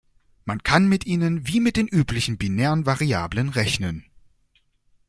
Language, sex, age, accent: German, male, under 19, Deutschland Deutsch